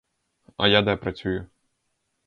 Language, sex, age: Ukrainian, male, 19-29